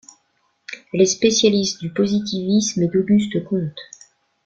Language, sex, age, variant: French, female, 40-49, Français de métropole